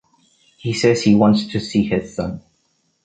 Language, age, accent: English, 90+, United States English